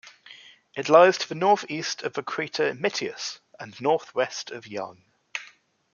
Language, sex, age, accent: English, male, 19-29, England English